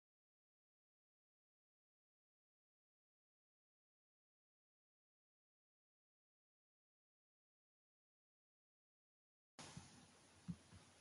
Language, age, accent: English, under 19, United States English